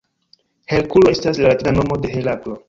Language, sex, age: Esperanto, male, 19-29